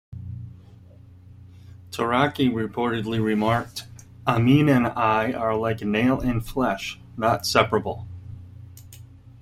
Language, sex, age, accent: English, male, 50-59, United States English